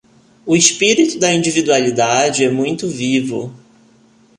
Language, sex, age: Portuguese, male, 30-39